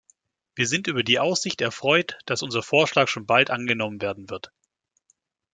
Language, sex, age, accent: German, male, 19-29, Deutschland Deutsch